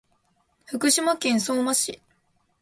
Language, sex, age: Japanese, female, 19-29